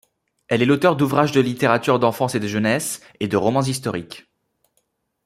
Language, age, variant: French, 19-29, Français de métropole